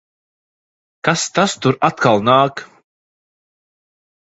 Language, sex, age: Latvian, male, 30-39